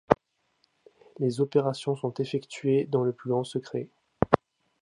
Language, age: French, 19-29